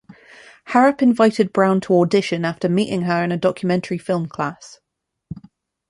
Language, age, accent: English, 30-39, England English